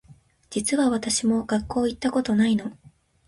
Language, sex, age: Japanese, female, 19-29